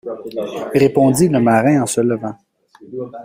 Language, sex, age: French, male, 30-39